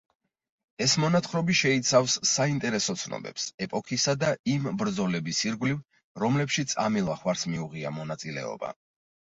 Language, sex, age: Georgian, male, 40-49